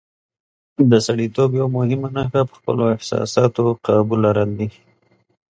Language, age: Pashto, 30-39